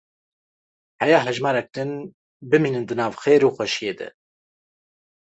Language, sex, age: Kurdish, male, 19-29